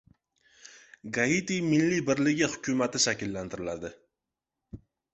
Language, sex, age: Uzbek, male, 19-29